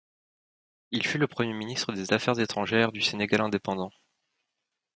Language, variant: French, Français de métropole